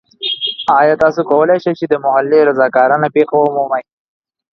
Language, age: Pashto, 19-29